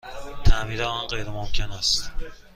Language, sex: Persian, male